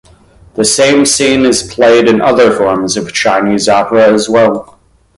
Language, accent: English, United States English